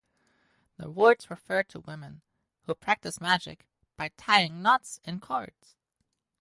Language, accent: English, United States English